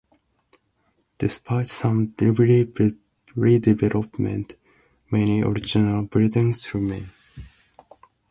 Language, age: English, 19-29